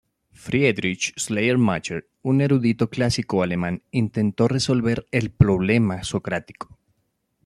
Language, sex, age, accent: Spanish, male, 30-39, Andino-Pacífico: Colombia, Perú, Ecuador, oeste de Bolivia y Venezuela andina